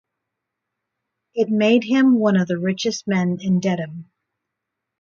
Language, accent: English, United States English